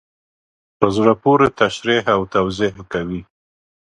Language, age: Pashto, 60-69